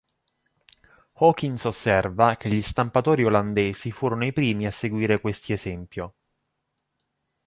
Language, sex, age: Italian, male, 30-39